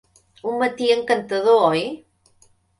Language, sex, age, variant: Catalan, female, 60-69, Central